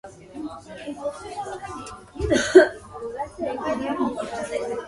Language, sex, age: English, female, 19-29